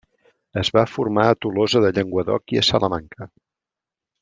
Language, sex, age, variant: Catalan, male, 40-49, Central